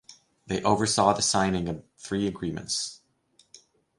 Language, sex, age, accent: English, male, 50-59, United States English